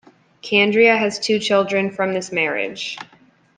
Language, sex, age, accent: English, female, 19-29, United States English